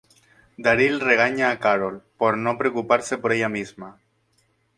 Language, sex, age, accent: Spanish, male, 19-29, España: Islas Canarias